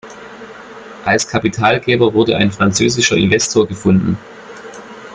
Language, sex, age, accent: German, male, 30-39, Deutschland Deutsch